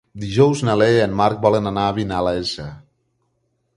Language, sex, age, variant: Catalan, male, 40-49, Central